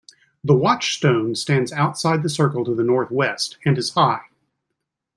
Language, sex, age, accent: English, male, 60-69, United States English